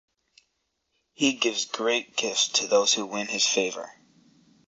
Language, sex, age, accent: English, male, under 19, United States English